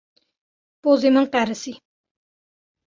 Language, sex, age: Kurdish, female, 19-29